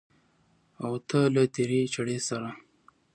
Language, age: Pashto, 19-29